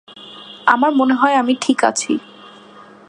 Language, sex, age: Bengali, female, 19-29